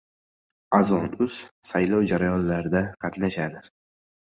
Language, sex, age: Uzbek, male, 19-29